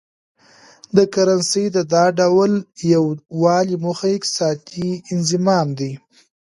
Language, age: Pashto, 30-39